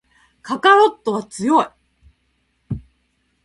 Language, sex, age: Japanese, female, 30-39